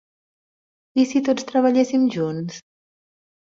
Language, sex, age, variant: Catalan, female, 40-49, Central